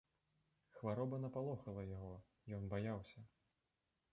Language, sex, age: Belarusian, male, 19-29